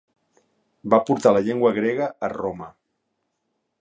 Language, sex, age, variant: Catalan, male, 50-59, Central